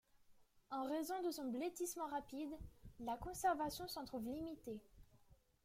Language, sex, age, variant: French, female, under 19, Français de métropole